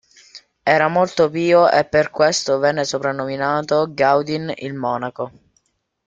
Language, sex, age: Italian, male, under 19